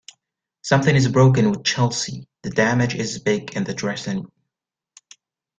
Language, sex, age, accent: English, male, 19-29, United States English